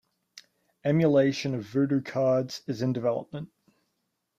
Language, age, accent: English, 19-29, Australian English